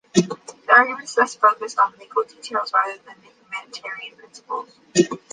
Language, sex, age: English, female, under 19